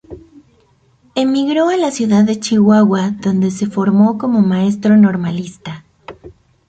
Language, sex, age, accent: Spanish, female, 40-49, México